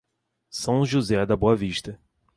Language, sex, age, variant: Portuguese, male, 19-29, Portuguese (Brasil)